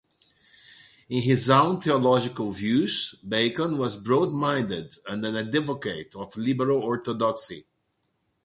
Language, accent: English, Brazilian